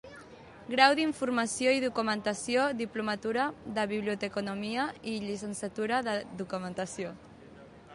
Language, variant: Catalan, Central